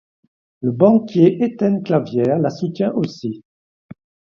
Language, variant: French, Français de métropole